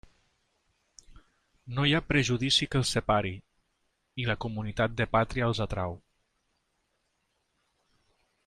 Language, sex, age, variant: Catalan, male, 40-49, Nord-Occidental